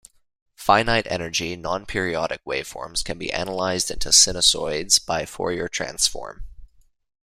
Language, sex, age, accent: English, male, 19-29, Canadian English